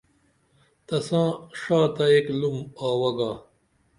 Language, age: Dameli, 40-49